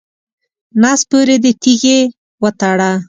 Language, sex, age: Pashto, female, 19-29